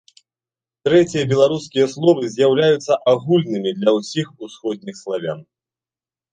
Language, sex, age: Belarusian, male, 30-39